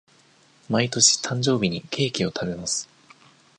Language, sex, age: Japanese, male, under 19